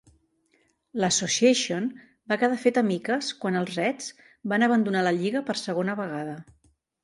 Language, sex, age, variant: Catalan, female, 50-59, Central